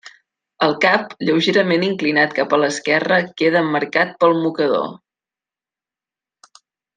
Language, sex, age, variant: Catalan, female, 19-29, Central